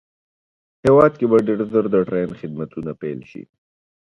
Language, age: Pashto, 19-29